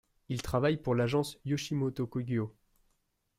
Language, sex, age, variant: French, male, 19-29, Français de métropole